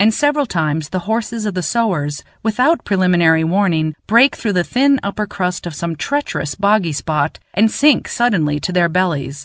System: none